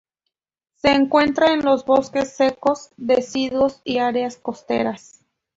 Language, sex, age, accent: Spanish, female, 30-39, México